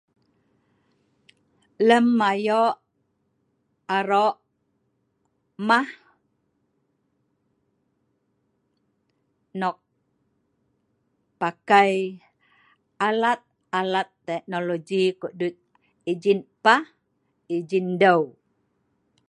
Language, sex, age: Sa'ban, female, 50-59